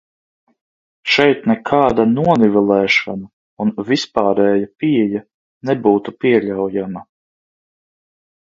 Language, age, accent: Latvian, 40-49, Kurzeme